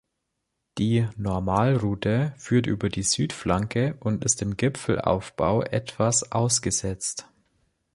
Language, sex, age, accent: German, male, under 19, Deutschland Deutsch